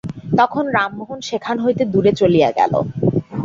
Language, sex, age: Bengali, female, 19-29